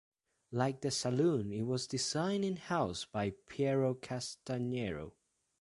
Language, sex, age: English, male, under 19